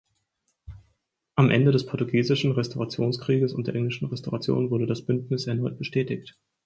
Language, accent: German, Deutschland Deutsch